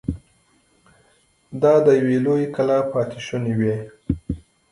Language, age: Pashto, 30-39